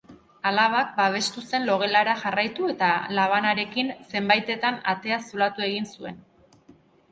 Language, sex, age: Basque, female, 30-39